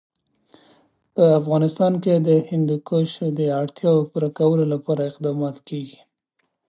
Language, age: Pashto, 19-29